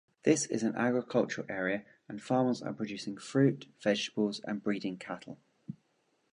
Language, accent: English, England English